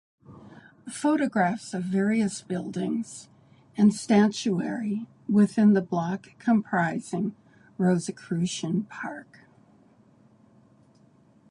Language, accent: English, United States English